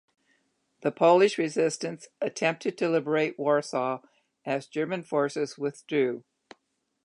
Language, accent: English, United States English